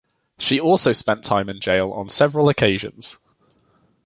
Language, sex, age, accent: English, male, 19-29, England English